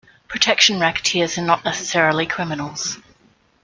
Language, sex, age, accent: English, female, 40-49, Australian English